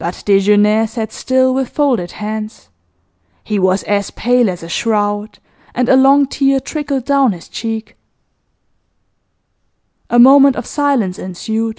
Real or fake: real